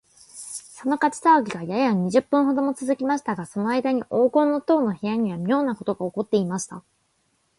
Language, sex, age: Japanese, female, 19-29